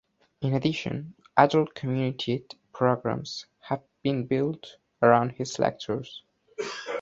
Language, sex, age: English, male, under 19